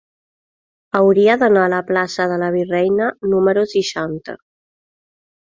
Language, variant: Catalan, Central